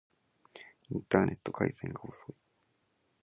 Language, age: Japanese, 19-29